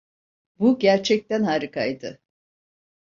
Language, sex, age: Turkish, female, 70-79